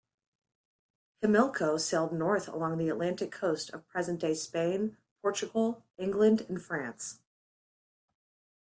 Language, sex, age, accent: English, female, 30-39, United States English